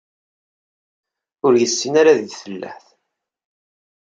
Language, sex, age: Kabyle, male, 30-39